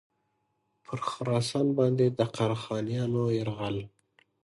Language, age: Pashto, 19-29